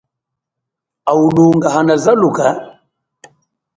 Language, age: Chokwe, 40-49